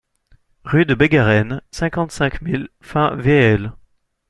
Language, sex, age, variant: French, male, 19-29, Français de métropole